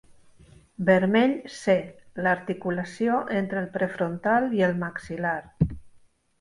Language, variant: Catalan, Nord-Occidental